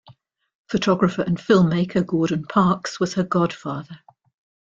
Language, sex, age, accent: English, female, 50-59, England English